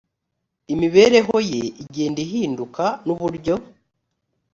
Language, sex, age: Kinyarwanda, male, 30-39